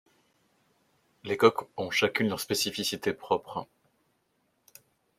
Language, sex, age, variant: French, male, 30-39, Français de métropole